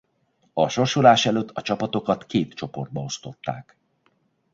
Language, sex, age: Hungarian, male, 40-49